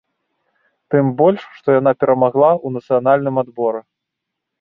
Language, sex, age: Belarusian, male, 30-39